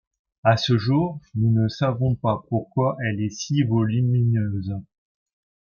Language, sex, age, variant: French, male, 40-49, Français de métropole